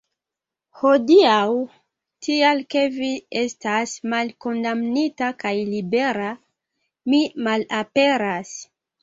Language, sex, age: Esperanto, female, 19-29